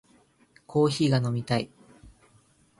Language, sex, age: Japanese, male, 19-29